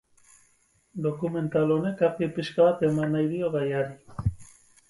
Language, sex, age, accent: Basque, male, 30-39, Mendebalekoa (Araba, Bizkaia, Gipuzkoako mendebaleko herri batzuk)